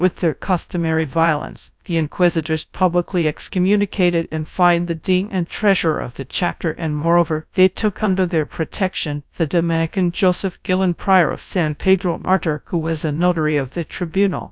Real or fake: fake